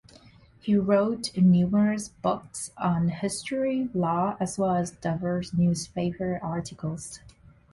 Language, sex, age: English, female, 30-39